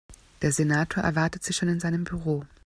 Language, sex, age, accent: German, female, 30-39, Österreichisches Deutsch